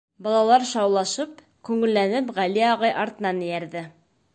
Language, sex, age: Bashkir, female, 19-29